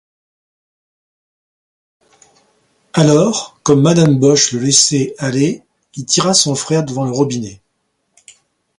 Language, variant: French, Français de métropole